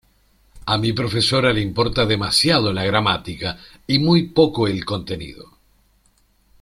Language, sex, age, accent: Spanish, male, 50-59, Rioplatense: Argentina, Uruguay, este de Bolivia, Paraguay